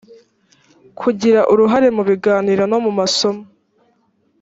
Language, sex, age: Kinyarwanda, female, under 19